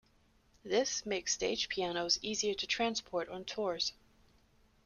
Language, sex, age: English, female, 30-39